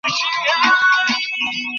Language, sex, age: Bengali, male, 40-49